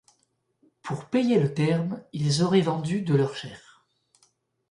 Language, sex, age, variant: French, male, 50-59, Français de métropole